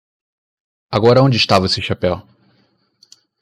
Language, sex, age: Portuguese, male, 19-29